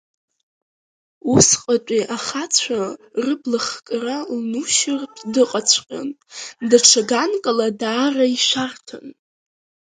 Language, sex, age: Abkhazian, female, under 19